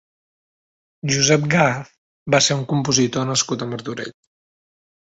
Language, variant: Catalan, Central